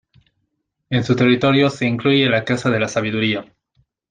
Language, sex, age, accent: Spanish, male, 19-29, Andino-Pacífico: Colombia, Perú, Ecuador, oeste de Bolivia y Venezuela andina